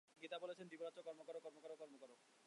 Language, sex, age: Bengali, male, 19-29